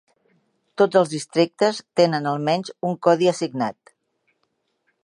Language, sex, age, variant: Catalan, female, 60-69, Central